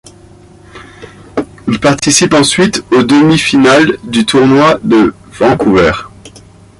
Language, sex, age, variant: French, male, 30-39, Français de métropole